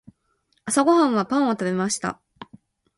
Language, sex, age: Japanese, female, 19-29